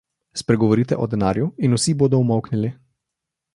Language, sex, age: Slovenian, male, 19-29